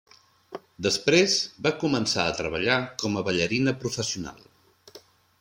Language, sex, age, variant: Catalan, male, 40-49, Central